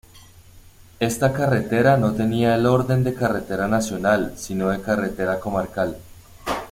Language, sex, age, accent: Spanish, male, 19-29, Andino-Pacífico: Colombia, Perú, Ecuador, oeste de Bolivia y Venezuela andina